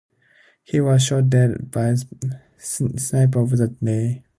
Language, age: English, 19-29